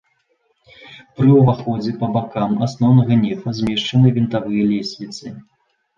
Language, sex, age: Belarusian, male, 19-29